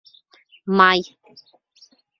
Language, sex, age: Bashkir, female, 30-39